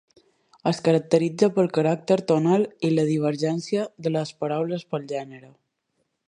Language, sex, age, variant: Catalan, female, 19-29, Balear